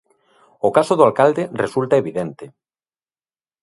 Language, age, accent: Galician, 40-49, Normativo (estándar)